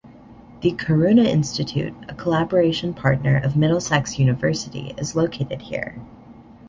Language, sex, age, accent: English, male, under 19, United States English